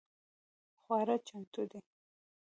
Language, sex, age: Pashto, female, 19-29